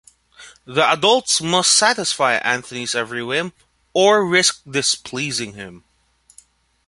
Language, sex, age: English, male, 19-29